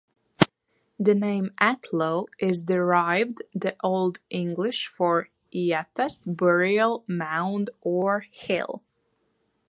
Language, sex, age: English, female, 19-29